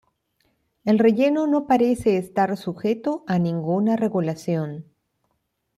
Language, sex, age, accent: Spanish, female, 60-69, Andino-Pacífico: Colombia, Perú, Ecuador, oeste de Bolivia y Venezuela andina